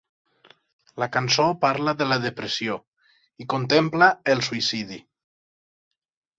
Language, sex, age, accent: Catalan, male, 30-39, valencià